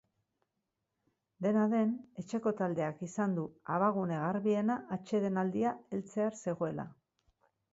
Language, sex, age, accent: Basque, female, 50-59, Mendebalekoa (Araba, Bizkaia, Gipuzkoako mendebaleko herri batzuk)